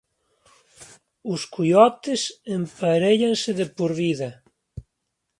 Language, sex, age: Galician, male, 40-49